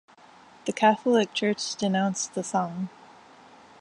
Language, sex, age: English, female, 40-49